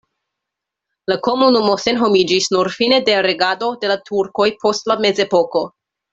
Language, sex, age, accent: Esperanto, female, 19-29, Internacia